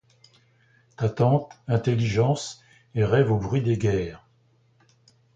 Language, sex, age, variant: French, male, 70-79, Français de métropole